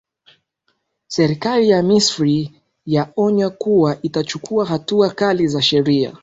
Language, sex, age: Swahili, male, 19-29